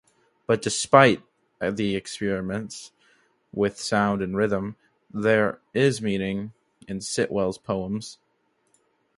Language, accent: English, United States English